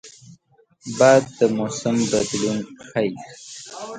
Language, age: Pashto, 19-29